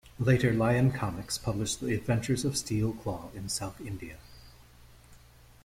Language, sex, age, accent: English, male, 40-49, United States English